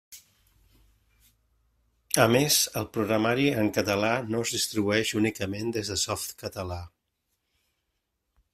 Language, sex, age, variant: Catalan, male, 50-59, Central